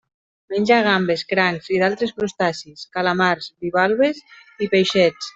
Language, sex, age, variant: Catalan, female, 30-39, Nord-Occidental